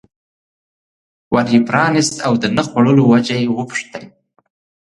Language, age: Pashto, 19-29